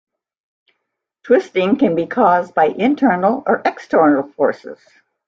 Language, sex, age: English, female, 60-69